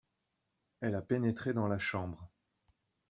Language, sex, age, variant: French, male, 40-49, Français de métropole